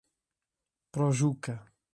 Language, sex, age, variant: Portuguese, male, 50-59, Portuguese (Portugal)